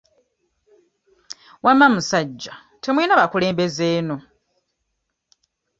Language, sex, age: Ganda, female, 30-39